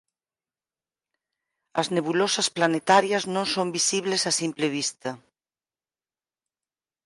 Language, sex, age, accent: Galician, female, 50-59, Central (sen gheada)